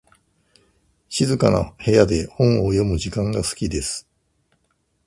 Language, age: Japanese, 50-59